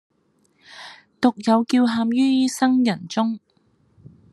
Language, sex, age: Cantonese, female, 30-39